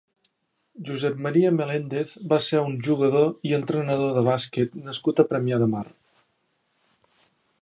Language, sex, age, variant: Catalan, male, 40-49, Central